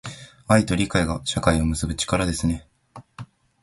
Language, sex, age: Japanese, male, 19-29